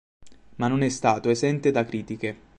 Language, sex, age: Italian, male, 19-29